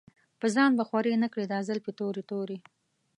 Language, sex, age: Pashto, female, 30-39